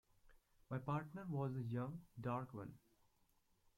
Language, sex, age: English, male, under 19